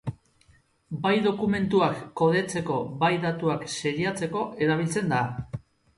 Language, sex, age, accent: Basque, male, 40-49, Mendebalekoa (Araba, Bizkaia, Gipuzkoako mendebaleko herri batzuk)